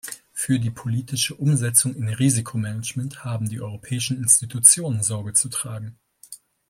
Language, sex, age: German, male, 30-39